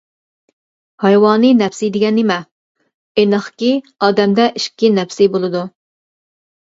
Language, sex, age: Uyghur, female, 40-49